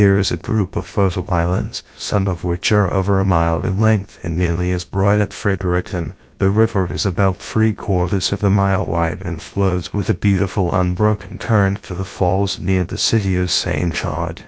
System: TTS, GlowTTS